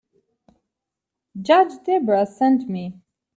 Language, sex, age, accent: English, female, 19-29, United States English